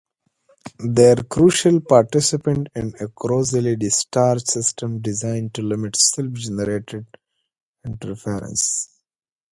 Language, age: English, 19-29